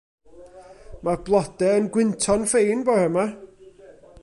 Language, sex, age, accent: Welsh, male, 40-49, Y Deyrnas Unedig Cymraeg